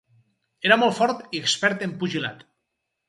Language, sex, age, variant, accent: Catalan, male, 50-59, Valencià meridional, valencià